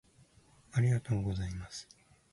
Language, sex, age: Japanese, male, 19-29